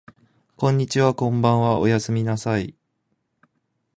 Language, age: Japanese, 19-29